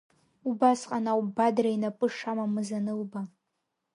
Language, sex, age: Abkhazian, female, 19-29